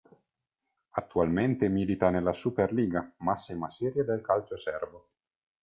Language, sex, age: Italian, male, 19-29